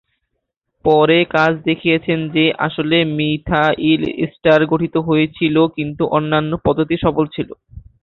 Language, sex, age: Bengali, male, under 19